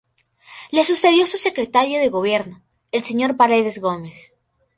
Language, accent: Spanish, Andino-Pacífico: Colombia, Perú, Ecuador, oeste de Bolivia y Venezuela andina